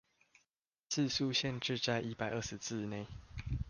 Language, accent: Chinese, 出生地：桃園市